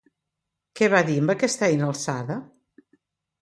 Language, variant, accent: Catalan, Central, central